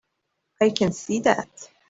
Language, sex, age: English, female, 19-29